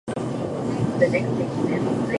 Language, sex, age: Japanese, male, under 19